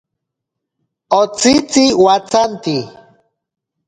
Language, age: Ashéninka Perené, 40-49